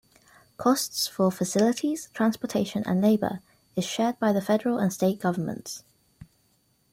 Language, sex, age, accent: English, female, 19-29, England English